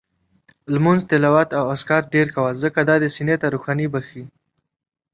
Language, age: Pashto, 19-29